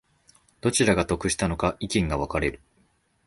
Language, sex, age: Japanese, male, 19-29